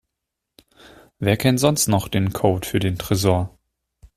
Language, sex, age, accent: German, male, 19-29, Deutschland Deutsch